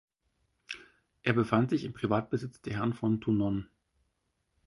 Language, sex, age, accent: German, male, 40-49, Deutschland Deutsch